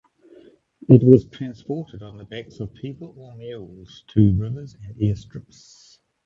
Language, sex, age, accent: English, male, 60-69, New Zealand English